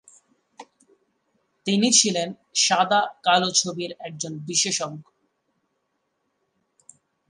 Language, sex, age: Bengali, male, 19-29